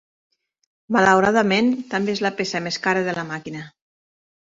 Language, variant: Catalan, Nord-Occidental